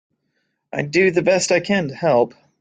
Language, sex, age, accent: English, male, 19-29, United States English